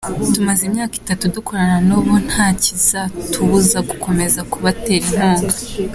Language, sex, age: Kinyarwanda, female, under 19